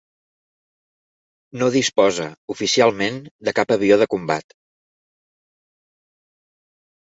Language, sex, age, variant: Catalan, male, 40-49, Central